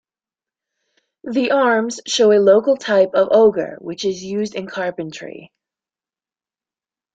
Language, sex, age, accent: English, female, under 19, United States English